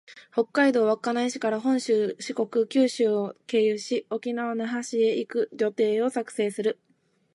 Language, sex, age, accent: Japanese, female, 19-29, 関西弁